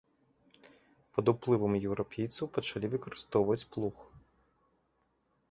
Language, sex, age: Belarusian, male, 30-39